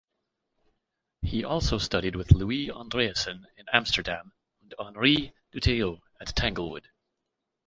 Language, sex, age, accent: English, male, 40-49, Canadian English